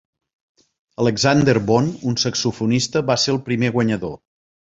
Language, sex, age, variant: Catalan, male, 50-59, Central